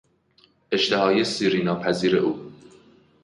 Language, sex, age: Persian, male, 19-29